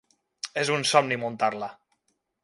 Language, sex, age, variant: Catalan, male, 19-29, Central